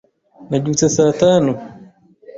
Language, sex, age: Kinyarwanda, male, 30-39